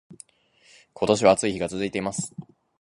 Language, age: Japanese, 19-29